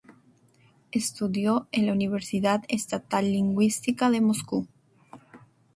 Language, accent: Spanish, Andino-Pacífico: Colombia, Perú, Ecuador, oeste de Bolivia y Venezuela andina